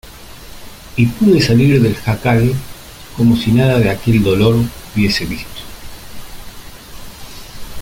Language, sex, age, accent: Spanish, male, 50-59, Rioplatense: Argentina, Uruguay, este de Bolivia, Paraguay